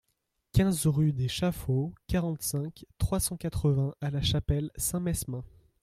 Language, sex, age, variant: French, male, under 19, Français de métropole